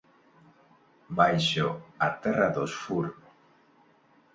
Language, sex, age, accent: Galician, male, 40-49, Neofalante